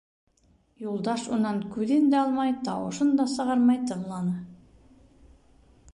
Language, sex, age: Bashkir, female, 50-59